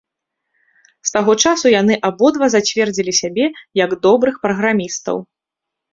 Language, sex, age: Belarusian, female, 30-39